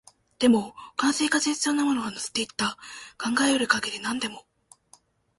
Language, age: Japanese, 19-29